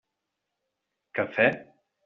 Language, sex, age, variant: Catalan, male, 30-39, Central